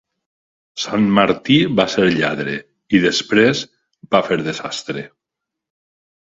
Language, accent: Catalan, valencià